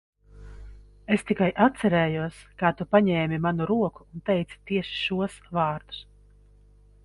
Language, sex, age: Latvian, female, 40-49